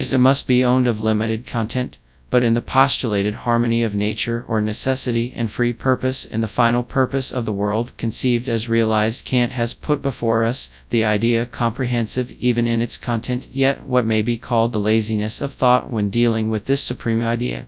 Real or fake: fake